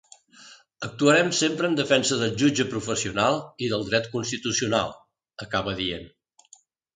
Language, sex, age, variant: Catalan, male, 60-69, Central